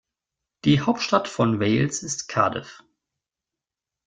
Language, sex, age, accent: German, male, 30-39, Deutschland Deutsch